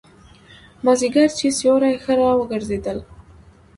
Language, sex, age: Pashto, female, 19-29